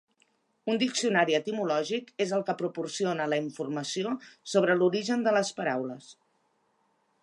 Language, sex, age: Catalan, female, 40-49